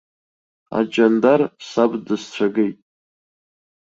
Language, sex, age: Abkhazian, male, 19-29